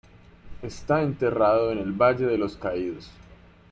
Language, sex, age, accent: Spanish, male, 30-39, Andino-Pacífico: Colombia, Perú, Ecuador, oeste de Bolivia y Venezuela andina